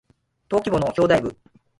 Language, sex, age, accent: Japanese, female, 40-49, 関西弁